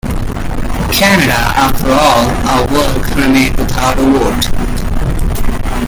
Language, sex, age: English, male, 19-29